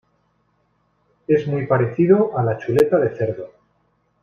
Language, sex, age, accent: Spanish, male, 30-39, España: Norte peninsular (Asturias, Castilla y León, Cantabria, País Vasco, Navarra, Aragón, La Rioja, Guadalajara, Cuenca)